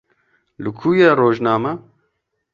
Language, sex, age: Kurdish, male, 19-29